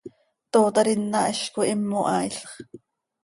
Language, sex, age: Seri, female, 40-49